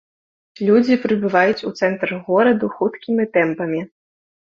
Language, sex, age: Belarusian, female, under 19